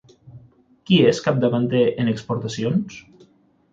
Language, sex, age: Catalan, male, 30-39